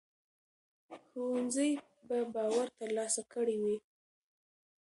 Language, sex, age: Pashto, female, under 19